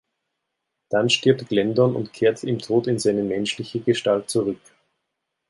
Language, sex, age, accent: German, male, 30-39, Österreichisches Deutsch